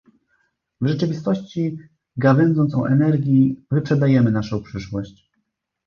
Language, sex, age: Polish, male, 30-39